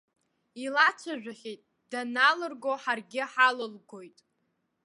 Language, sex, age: Abkhazian, female, under 19